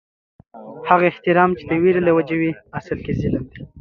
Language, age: Pashto, under 19